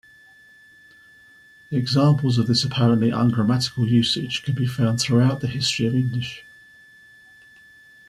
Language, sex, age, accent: English, male, 50-59, England English